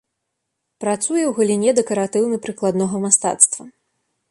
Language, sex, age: Belarusian, female, 19-29